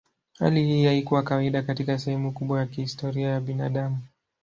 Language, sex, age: Swahili, male, 19-29